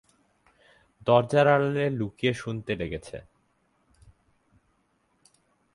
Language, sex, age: Bengali, male, 19-29